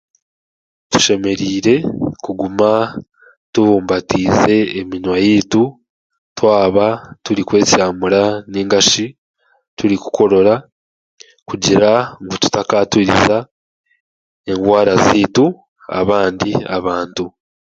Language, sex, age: Chiga, male, 19-29